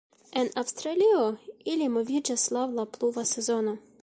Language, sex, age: Esperanto, female, 19-29